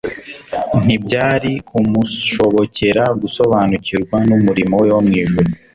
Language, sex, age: Kinyarwanda, male, 19-29